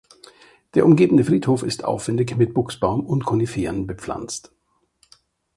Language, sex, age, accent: German, male, 50-59, Deutschland Deutsch